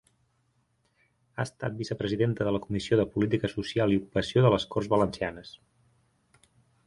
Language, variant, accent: Catalan, Central, tarragoní